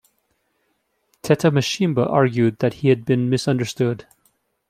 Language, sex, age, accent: English, male, 40-49, United States English